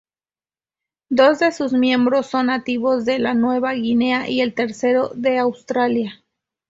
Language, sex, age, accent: Spanish, female, 30-39, México